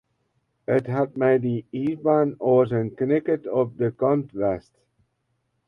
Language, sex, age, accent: Western Frisian, male, 50-59, Wâldfrysk